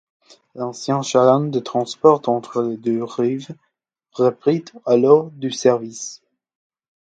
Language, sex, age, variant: French, male, under 19, Français de métropole